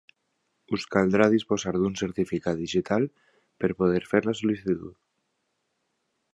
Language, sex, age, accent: Catalan, male, 19-29, valencià